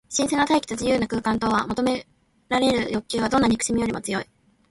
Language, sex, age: Japanese, female, 19-29